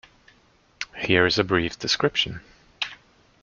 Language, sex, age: English, male, 30-39